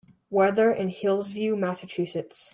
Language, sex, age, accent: English, male, under 19, United States English